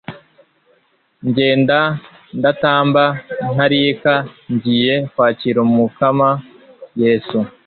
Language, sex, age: Kinyarwanda, male, 30-39